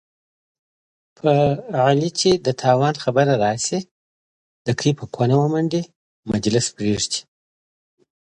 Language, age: Pashto, 30-39